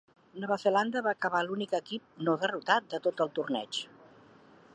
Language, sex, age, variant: Catalan, female, 70-79, Central